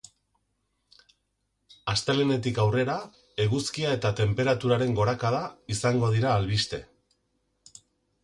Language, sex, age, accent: Basque, male, 40-49, Erdialdekoa edo Nafarra (Gipuzkoa, Nafarroa)